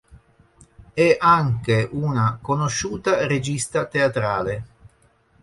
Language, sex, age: Italian, male, 50-59